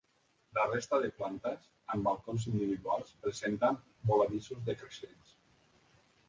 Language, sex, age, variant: Catalan, male, 50-59, Central